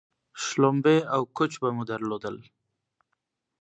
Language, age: Pashto, 19-29